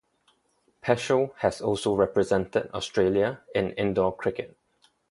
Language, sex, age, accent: English, male, 19-29, Singaporean English